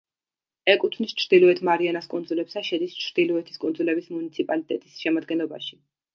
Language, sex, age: Georgian, female, 30-39